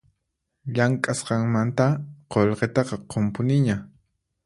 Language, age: Puno Quechua, 30-39